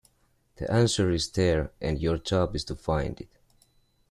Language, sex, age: English, male, 30-39